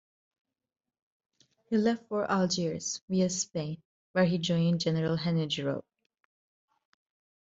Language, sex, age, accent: English, female, 19-29, United States English